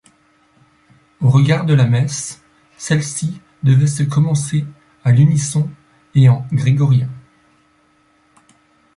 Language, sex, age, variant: French, male, 40-49, Français de métropole